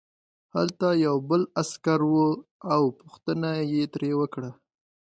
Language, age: Pashto, 19-29